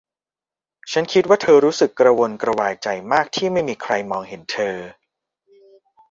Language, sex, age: Thai, male, 19-29